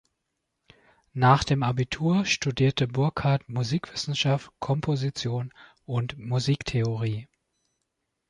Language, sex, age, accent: German, male, 40-49, Deutschland Deutsch